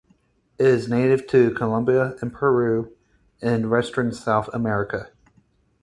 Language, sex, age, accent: English, male, 30-39, United States English